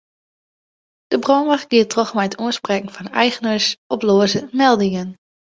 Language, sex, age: Western Frisian, female, under 19